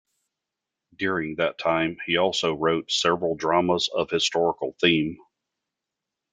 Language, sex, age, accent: English, male, 50-59, United States English